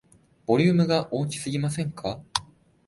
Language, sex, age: Japanese, male, 19-29